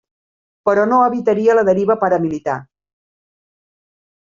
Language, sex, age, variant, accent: Catalan, female, 50-59, Central, central